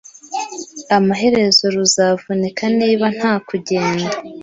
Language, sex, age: Kinyarwanda, female, 19-29